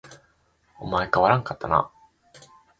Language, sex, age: Japanese, male, 19-29